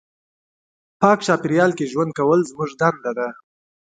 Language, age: Pashto, 19-29